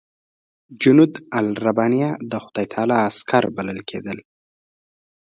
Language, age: Pashto, 19-29